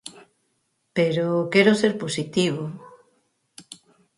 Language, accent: Galician, Atlántico (seseo e gheada); Normativo (estándar)